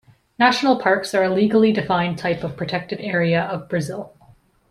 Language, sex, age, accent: English, female, 30-39, Canadian English